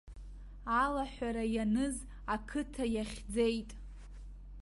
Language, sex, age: Abkhazian, female, under 19